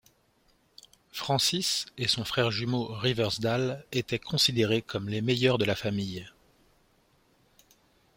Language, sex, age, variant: French, male, 40-49, Français de métropole